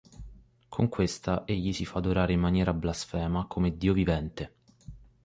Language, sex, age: Italian, male, 19-29